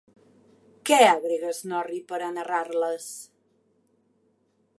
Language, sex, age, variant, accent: Catalan, female, 40-49, Central, central